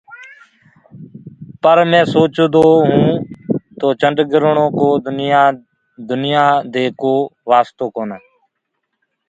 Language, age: Gurgula, 30-39